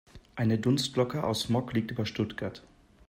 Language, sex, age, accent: German, male, 30-39, Deutschland Deutsch